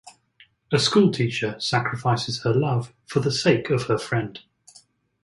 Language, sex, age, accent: English, male, 30-39, England English